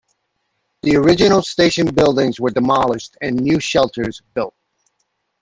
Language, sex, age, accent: English, male, 60-69, United States English